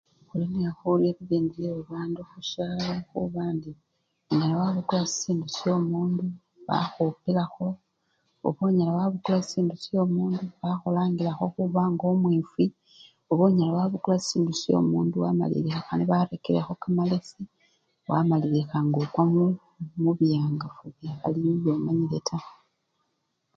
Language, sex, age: Luyia, female, 30-39